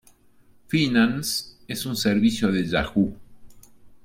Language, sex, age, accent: Spanish, male, 50-59, Rioplatense: Argentina, Uruguay, este de Bolivia, Paraguay